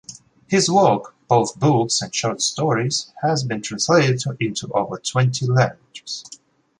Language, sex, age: English, male, 19-29